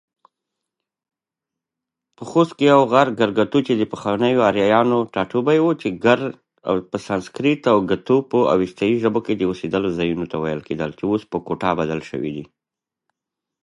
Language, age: Pashto, 30-39